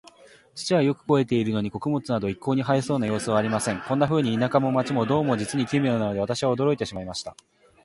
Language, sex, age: Japanese, male, 19-29